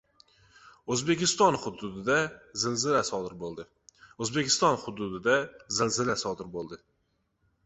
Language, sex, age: Uzbek, male, 19-29